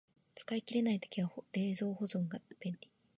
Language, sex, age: Japanese, female, under 19